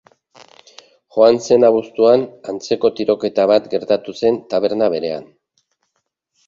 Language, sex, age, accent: Basque, male, 50-59, Erdialdekoa edo Nafarra (Gipuzkoa, Nafarroa)